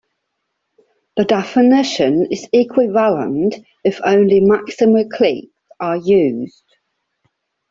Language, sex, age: English, female, 40-49